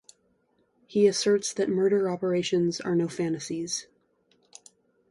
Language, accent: English, United States English